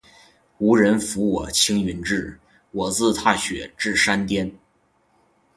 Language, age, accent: Chinese, 19-29, 出生地：吉林省